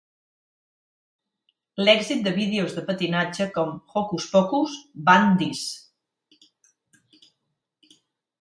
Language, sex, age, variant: Catalan, female, 40-49, Nord-Occidental